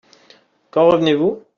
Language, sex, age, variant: French, male, 19-29, Français de métropole